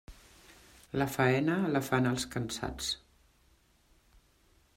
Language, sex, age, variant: Catalan, female, 60-69, Central